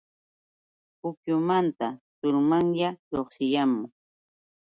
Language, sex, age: Yauyos Quechua, female, 60-69